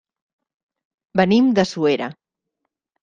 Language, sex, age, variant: Catalan, female, 40-49, Central